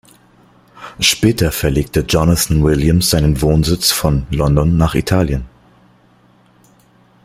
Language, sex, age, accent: German, male, 30-39, Deutschland Deutsch